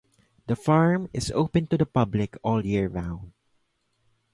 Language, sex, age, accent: English, male, 19-29, Filipino